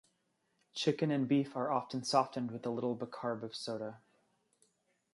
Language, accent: English, United States English